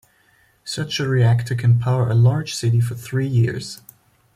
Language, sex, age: English, male, 19-29